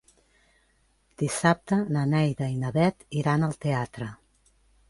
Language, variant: Catalan, Central